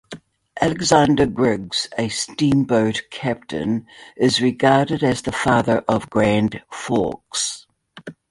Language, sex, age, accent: English, female, 50-59, New Zealand English